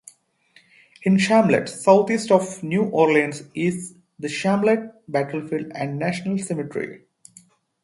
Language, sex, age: English, male, 30-39